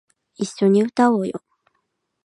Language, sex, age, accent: Japanese, female, 19-29, 関西